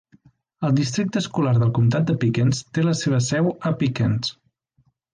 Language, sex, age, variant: Catalan, male, 19-29, Central